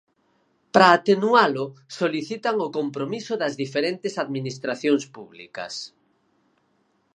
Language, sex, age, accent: Galician, male, 50-59, Oriental (común en zona oriental)